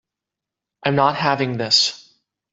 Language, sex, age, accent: English, male, 19-29, United States English